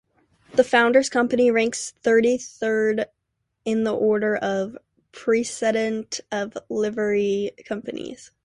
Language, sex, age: English, female, under 19